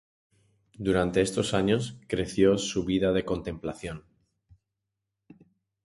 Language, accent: Spanish, España: Centro-Sur peninsular (Madrid, Toledo, Castilla-La Mancha)